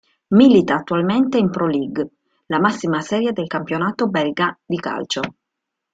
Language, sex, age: Italian, female, 40-49